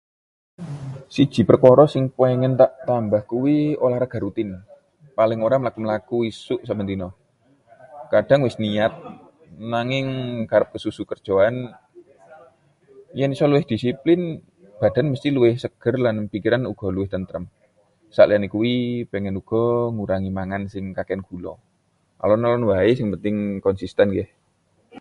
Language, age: Javanese, 30-39